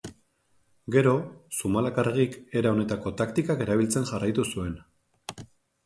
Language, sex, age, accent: Basque, male, 30-39, Erdialdekoa edo Nafarra (Gipuzkoa, Nafarroa)